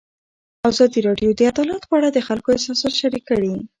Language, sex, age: Pashto, female, 40-49